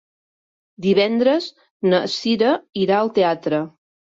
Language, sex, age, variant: Catalan, female, 50-59, Central